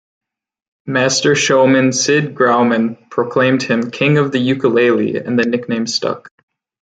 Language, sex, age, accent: English, male, 19-29, United States English